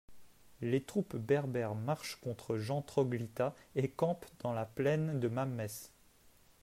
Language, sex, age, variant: French, male, 19-29, Français de métropole